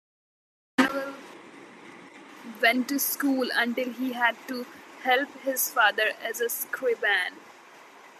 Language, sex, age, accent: English, female, 19-29, India and South Asia (India, Pakistan, Sri Lanka)